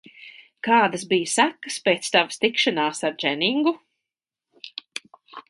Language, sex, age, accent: Latvian, female, 50-59, Rigas